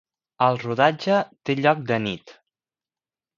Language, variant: Catalan, Central